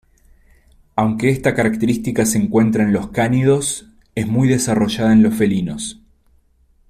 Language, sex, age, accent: Spanish, male, 30-39, Rioplatense: Argentina, Uruguay, este de Bolivia, Paraguay